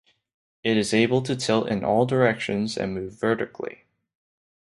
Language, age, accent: English, under 19, Canadian English